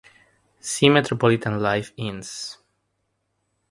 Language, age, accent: English, 19-29, United States English; India and South Asia (India, Pakistan, Sri Lanka)